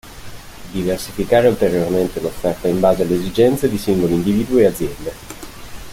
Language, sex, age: Italian, male, 19-29